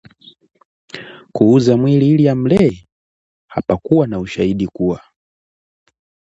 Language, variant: Swahili, Kiswahili cha Bara ya Tanzania